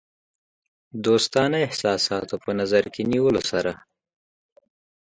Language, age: Pashto, 19-29